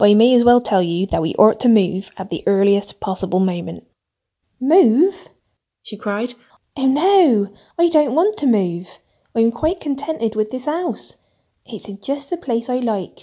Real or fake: real